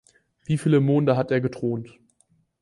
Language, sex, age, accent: German, male, 19-29, Deutschland Deutsch